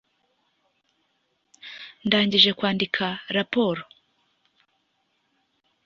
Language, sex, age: Kinyarwanda, female, 30-39